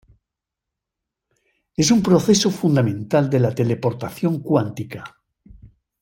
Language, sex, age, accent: Spanish, male, 60-69, España: Norte peninsular (Asturias, Castilla y León, Cantabria, País Vasco, Navarra, Aragón, La Rioja, Guadalajara, Cuenca)